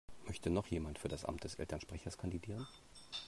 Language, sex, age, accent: German, male, 40-49, Deutschland Deutsch